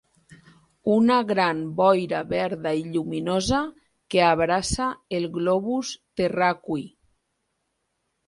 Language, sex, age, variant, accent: Catalan, female, 40-49, Tortosí, valencià